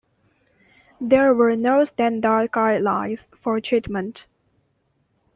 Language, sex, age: English, female, 19-29